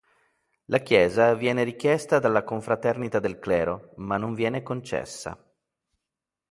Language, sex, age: Italian, male, 40-49